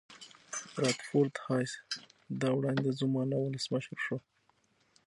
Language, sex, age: Pashto, male, 19-29